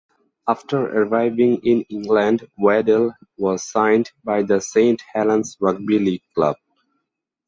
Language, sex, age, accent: English, male, 19-29, United States English